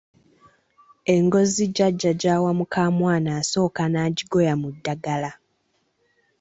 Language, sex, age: Ganda, female, 19-29